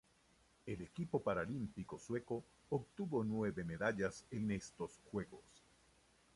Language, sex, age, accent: Spanish, male, 60-69, Caribe: Cuba, Venezuela, Puerto Rico, República Dominicana, Panamá, Colombia caribeña, México caribeño, Costa del golfo de México